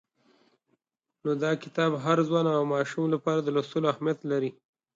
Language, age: Pashto, 30-39